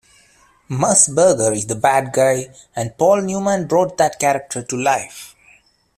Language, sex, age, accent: English, male, 30-39, India and South Asia (India, Pakistan, Sri Lanka)